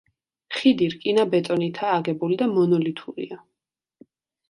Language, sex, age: Georgian, female, 19-29